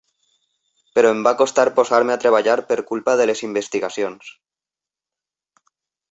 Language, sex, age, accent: Catalan, male, 30-39, valencià